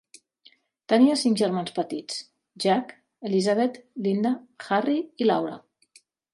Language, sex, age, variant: Catalan, female, 40-49, Central